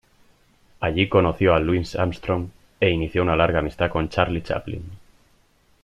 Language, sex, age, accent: Spanish, male, 19-29, España: Norte peninsular (Asturias, Castilla y León, Cantabria, País Vasco, Navarra, Aragón, La Rioja, Guadalajara, Cuenca)